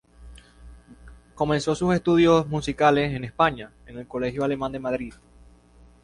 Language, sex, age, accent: Spanish, male, 19-29, Caribe: Cuba, Venezuela, Puerto Rico, República Dominicana, Panamá, Colombia caribeña, México caribeño, Costa del golfo de México